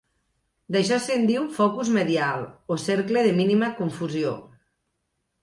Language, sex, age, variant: Catalan, female, 40-49, Nord-Occidental